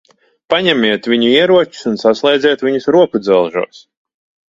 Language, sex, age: Latvian, male, 30-39